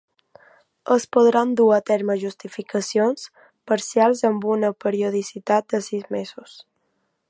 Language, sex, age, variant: Catalan, female, 19-29, Balear